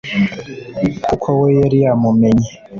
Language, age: Kinyarwanda, 19-29